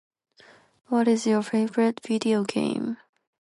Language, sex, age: English, female, under 19